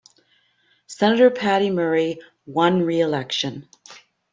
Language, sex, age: English, female, 50-59